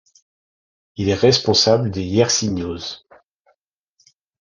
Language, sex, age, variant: French, male, 50-59, Français de métropole